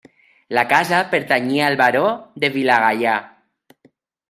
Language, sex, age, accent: Catalan, male, 30-39, valencià